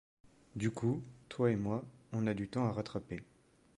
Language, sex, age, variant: French, male, 19-29, Français de métropole